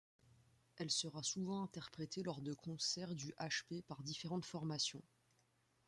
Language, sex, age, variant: French, female, 19-29, Français de métropole